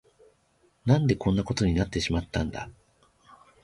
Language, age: Japanese, 30-39